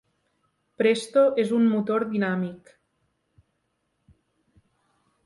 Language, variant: Catalan, Central